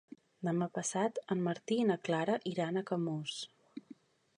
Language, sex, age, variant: Catalan, female, 19-29, Central